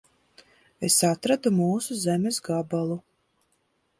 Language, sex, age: Latvian, female, 40-49